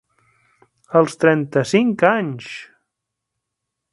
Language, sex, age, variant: Catalan, male, 40-49, Central